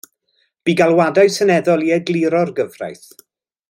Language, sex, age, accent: Welsh, male, 40-49, Y Deyrnas Unedig Cymraeg